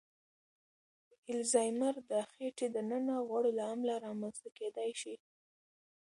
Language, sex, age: Pashto, female, under 19